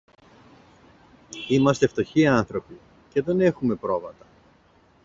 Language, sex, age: Greek, male, 40-49